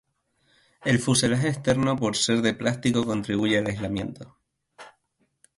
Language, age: Spanish, 19-29